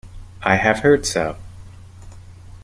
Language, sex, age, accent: English, male, 30-39, United States English